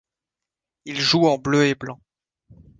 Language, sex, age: French, male, 19-29